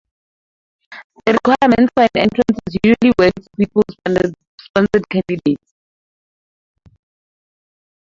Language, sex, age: English, female, 19-29